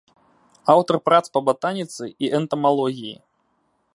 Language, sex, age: Belarusian, male, 19-29